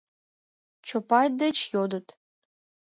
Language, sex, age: Mari, female, 19-29